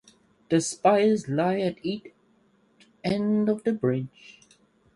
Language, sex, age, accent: English, male, 30-39, England English